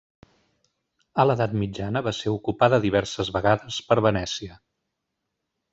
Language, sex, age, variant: Catalan, male, 50-59, Central